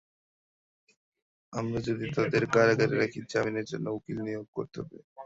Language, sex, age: Bengali, male, 19-29